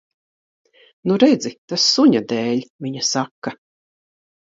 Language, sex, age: Latvian, female, 60-69